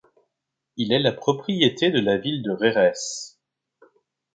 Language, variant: French, Français de métropole